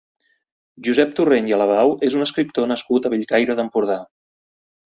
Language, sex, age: Catalan, male, 40-49